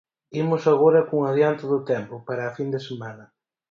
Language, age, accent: Galician, 19-29, Oriental (común en zona oriental)